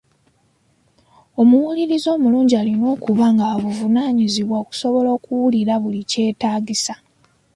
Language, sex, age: Ganda, female, 19-29